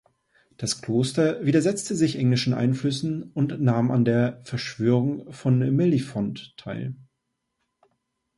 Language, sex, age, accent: German, male, 30-39, Deutschland Deutsch